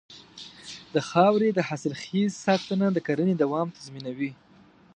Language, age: Pashto, 19-29